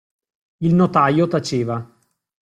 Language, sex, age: Italian, male, 19-29